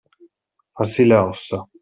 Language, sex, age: Italian, male, 40-49